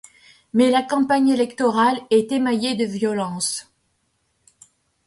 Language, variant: French, Français de métropole